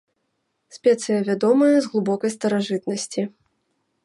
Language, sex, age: Belarusian, female, 19-29